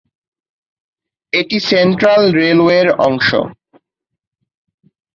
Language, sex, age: Bengali, male, 19-29